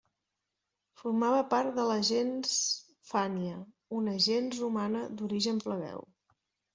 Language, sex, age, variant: Catalan, female, 40-49, Central